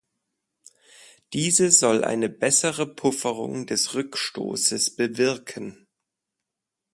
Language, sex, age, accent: German, male, 30-39, Deutschland Deutsch